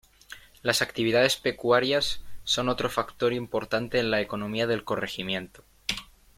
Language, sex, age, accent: Spanish, male, 19-29, España: Norte peninsular (Asturias, Castilla y León, Cantabria, País Vasco, Navarra, Aragón, La Rioja, Guadalajara, Cuenca)